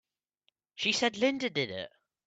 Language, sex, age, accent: English, male, under 19, England English